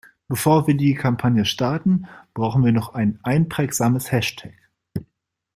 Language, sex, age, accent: German, male, 30-39, Deutschland Deutsch